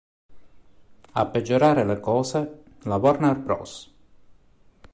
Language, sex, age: Italian, male, 30-39